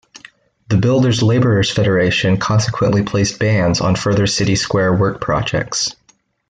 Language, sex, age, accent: English, male, 19-29, United States English